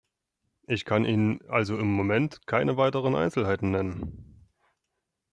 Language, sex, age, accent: German, male, 30-39, Deutschland Deutsch